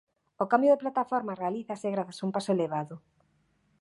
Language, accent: Galician, Normativo (estándar)